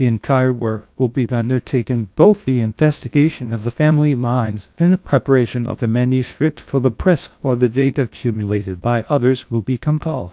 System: TTS, GlowTTS